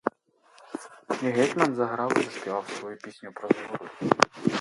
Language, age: Ukrainian, 30-39